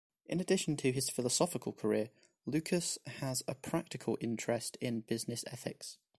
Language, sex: English, male